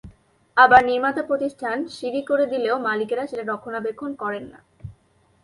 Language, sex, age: Bengali, female, under 19